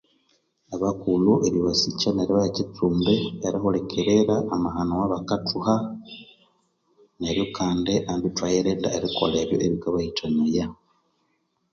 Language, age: Konzo, 19-29